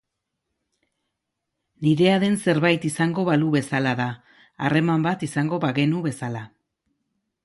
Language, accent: Basque, Erdialdekoa edo Nafarra (Gipuzkoa, Nafarroa)